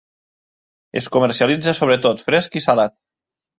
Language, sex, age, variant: Catalan, male, 30-39, Nord-Occidental